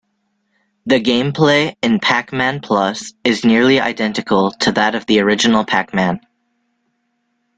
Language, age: English, 19-29